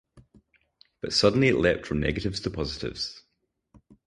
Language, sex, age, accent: English, male, 30-39, Scottish English